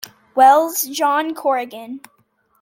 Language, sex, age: English, female, under 19